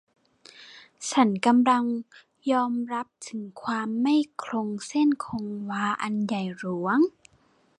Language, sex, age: Thai, female, 19-29